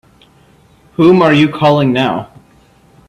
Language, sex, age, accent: English, male, 19-29, United States English